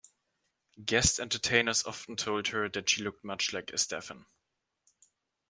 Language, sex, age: English, male, 19-29